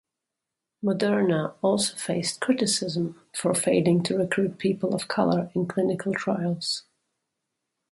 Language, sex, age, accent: English, female, 40-49, England English